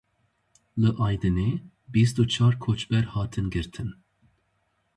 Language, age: Kurdish, 19-29